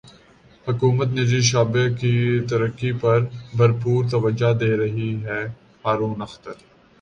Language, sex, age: Urdu, male, 19-29